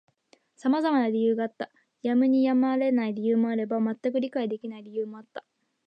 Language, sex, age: Japanese, female, under 19